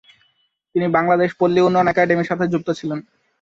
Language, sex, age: Bengali, male, 19-29